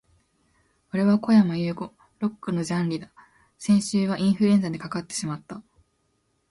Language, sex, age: Japanese, female, 19-29